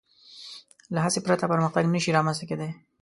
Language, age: Pashto, 19-29